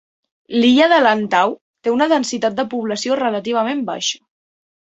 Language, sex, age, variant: Catalan, female, under 19, Central